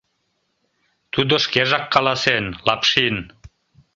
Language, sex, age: Mari, male, 50-59